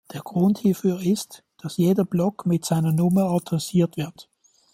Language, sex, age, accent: German, male, 19-29, Schweizerdeutsch